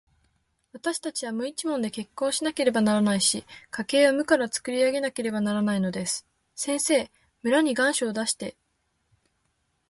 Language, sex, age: Japanese, female, 19-29